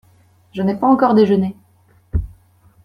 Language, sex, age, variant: French, female, 19-29, Français de métropole